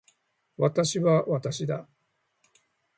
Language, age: Japanese, 50-59